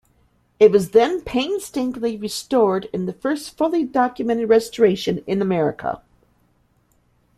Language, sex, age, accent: English, female, 50-59, United States English